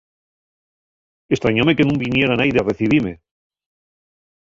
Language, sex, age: Asturian, male, 40-49